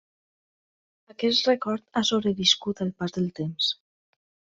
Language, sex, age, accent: Catalan, female, 19-29, valencià